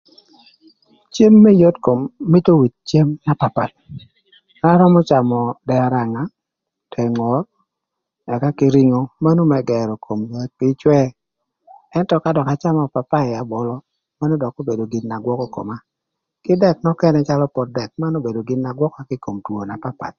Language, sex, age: Thur, male, 40-49